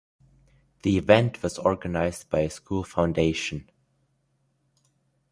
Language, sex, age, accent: English, male, under 19, England English